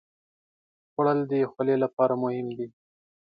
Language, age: Pashto, 19-29